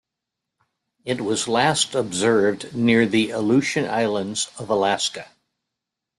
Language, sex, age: English, male, 70-79